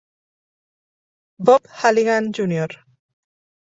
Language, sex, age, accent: Spanish, female, 50-59, España: Norte peninsular (Asturias, Castilla y León, Cantabria, País Vasco, Navarra, Aragón, La Rioja, Guadalajara, Cuenca)